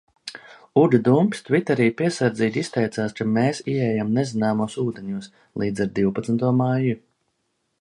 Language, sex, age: Latvian, male, 30-39